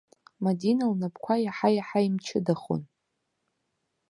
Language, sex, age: Abkhazian, female, under 19